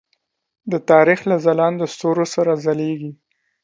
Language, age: Pashto, 30-39